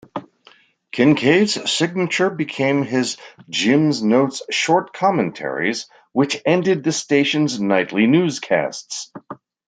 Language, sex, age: English, male, 60-69